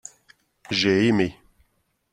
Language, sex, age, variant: French, male, 50-59, Français de métropole